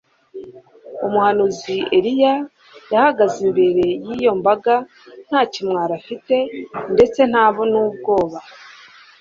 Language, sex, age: Kinyarwanda, female, 30-39